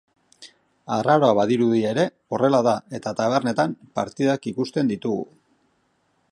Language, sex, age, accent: Basque, male, 40-49, Mendebalekoa (Araba, Bizkaia, Gipuzkoako mendebaleko herri batzuk)